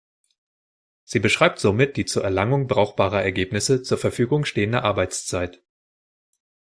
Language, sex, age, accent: German, male, 30-39, Deutschland Deutsch